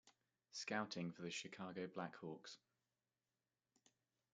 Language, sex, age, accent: English, male, 30-39, England English